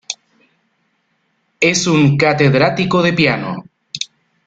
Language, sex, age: Spanish, male, 30-39